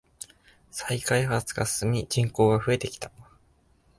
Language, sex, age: Japanese, male, 19-29